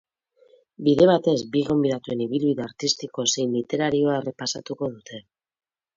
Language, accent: Basque, Mendebalekoa (Araba, Bizkaia, Gipuzkoako mendebaleko herri batzuk)